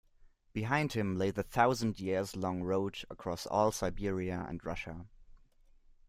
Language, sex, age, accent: English, male, 19-29, United States English